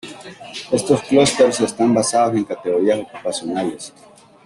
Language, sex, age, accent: Spanish, male, 19-29, América central